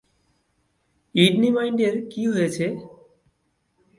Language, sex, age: Bengali, male, 19-29